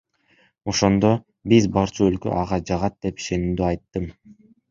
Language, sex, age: Kyrgyz, male, under 19